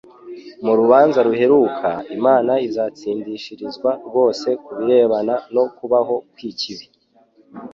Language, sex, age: Kinyarwanda, male, 19-29